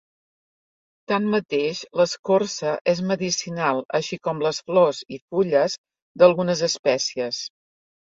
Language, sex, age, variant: Catalan, female, 60-69, Central